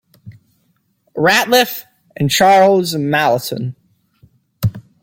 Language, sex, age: English, male, under 19